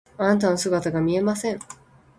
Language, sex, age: Japanese, female, 19-29